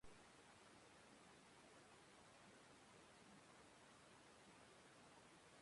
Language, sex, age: Basque, female, 60-69